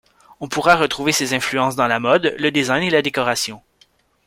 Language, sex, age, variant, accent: French, male, 19-29, Français d'Amérique du Nord, Français du Canada